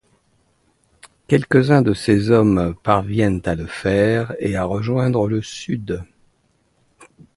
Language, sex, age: French, male, 60-69